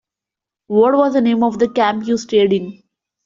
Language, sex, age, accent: English, female, 19-29, India and South Asia (India, Pakistan, Sri Lanka)